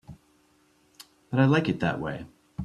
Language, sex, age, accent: English, male, 40-49, United States English